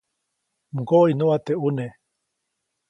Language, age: Copainalá Zoque, 19-29